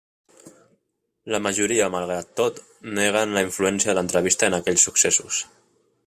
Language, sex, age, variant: Catalan, male, 30-39, Central